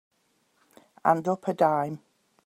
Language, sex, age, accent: English, female, 50-59, England English